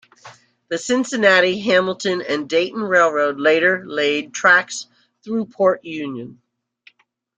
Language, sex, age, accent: English, female, 60-69, United States English